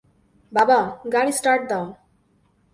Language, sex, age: Bengali, female, 19-29